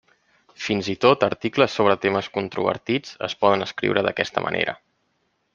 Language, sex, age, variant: Catalan, male, 30-39, Central